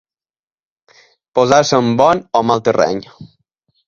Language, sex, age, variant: Catalan, male, 19-29, Balear